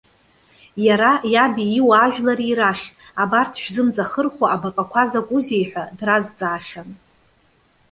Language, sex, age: Abkhazian, female, 30-39